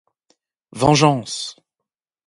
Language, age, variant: French, under 19, Français de métropole